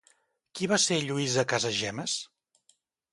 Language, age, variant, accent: Catalan, 50-59, Central, central